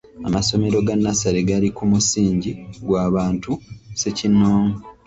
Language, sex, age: Ganda, male, 19-29